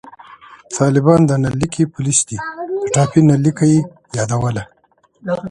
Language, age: Pashto, 30-39